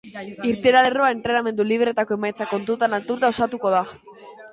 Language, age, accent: Basque, under 19, Mendebalekoa (Araba, Bizkaia, Gipuzkoako mendebaleko herri batzuk)